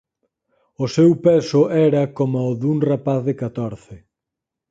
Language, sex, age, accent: Galician, male, 30-39, Normativo (estándar)